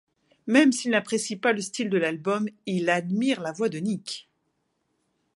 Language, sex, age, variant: French, female, 50-59, Français de métropole